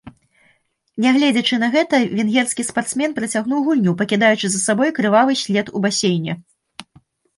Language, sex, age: Belarusian, female, 70-79